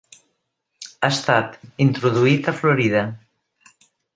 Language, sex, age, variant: Catalan, female, 60-69, Central